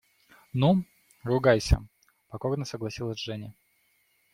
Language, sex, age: Russian, male, 19-29